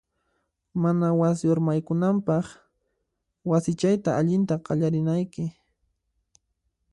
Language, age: Puno Quechua, 19-29